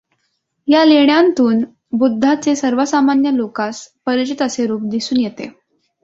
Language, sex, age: Marathi, female, under 19